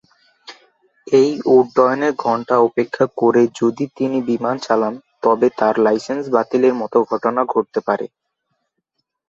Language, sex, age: Bengali, male, under 19